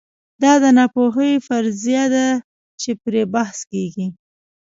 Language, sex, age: Pashto, female, 19-29